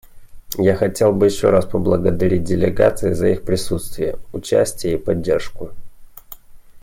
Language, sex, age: Russian, male, 19-29